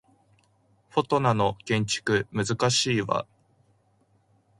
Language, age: Japanese, 19-29